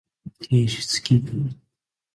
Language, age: Japanese, 19-29